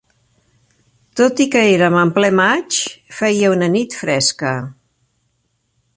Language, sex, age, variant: Catalan, female, 50-59, Central